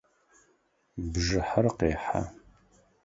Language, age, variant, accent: Adyghe, 30-39, Адыгабзэ (Кирил, пстэумэ зэдыряе), Кıэмгуй (Çemguy)